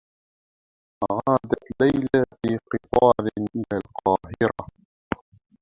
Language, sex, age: Arabic, male, 19-29